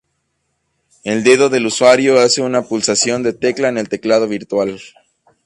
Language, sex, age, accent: Spanish, male, 19-29, México